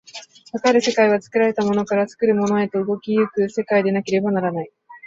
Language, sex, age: Japanese, female, 19-29